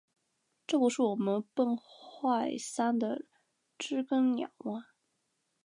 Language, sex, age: Chinese, female, 19-29